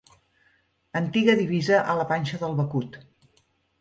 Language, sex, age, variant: Catalan, female, 40-49, Central